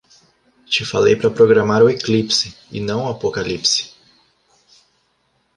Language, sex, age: Portuguese, male, 19-29